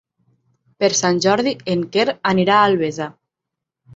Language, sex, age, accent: Catalan, female, 19-29, Lleidatà